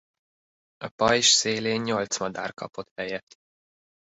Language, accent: Hungarian, budapesti